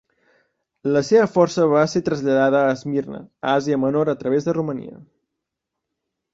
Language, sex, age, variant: Catalan, male, 19-29, Central